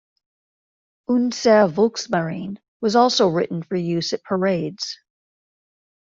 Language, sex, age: English, female, 50-59